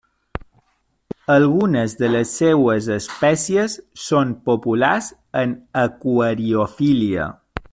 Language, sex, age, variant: Catalan, male, 40-49, Balear